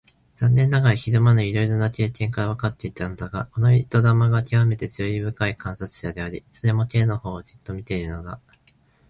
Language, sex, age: Japanese, male, 19-29